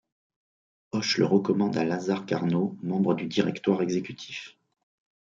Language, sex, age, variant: French, male, 40-49, Français de métropole